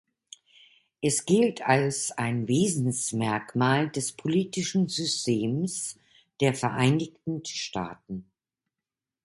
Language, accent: German, Deutschland Deutsch